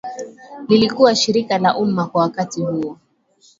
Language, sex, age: Swahili, female, 19-29